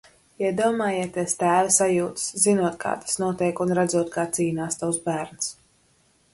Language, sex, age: Latvian, female, 19-29